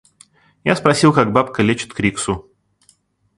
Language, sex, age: Russian, male, 30-39